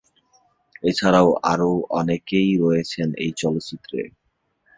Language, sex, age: Bengali, male, 19-29